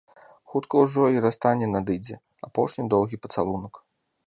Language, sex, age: Belarusian, male, 30-39